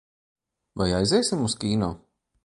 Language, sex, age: Latvian, male, 40-49